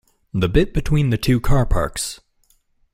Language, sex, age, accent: English, male, 19-29, United States English